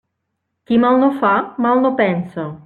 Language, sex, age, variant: Catalan, female, 30-39, Central